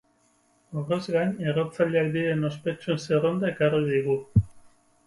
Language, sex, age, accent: Basque, male, 30-39, Mendebalekoa (Araba, Bizkaia, Gipuzkoako mendebaleko herri batzuk)